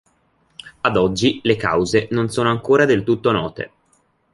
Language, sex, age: Italian, male, under 19